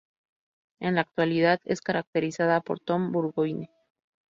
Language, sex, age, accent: Spanish, female, 30-39, México